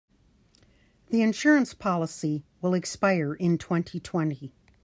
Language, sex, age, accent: English, female, 60-69, United States English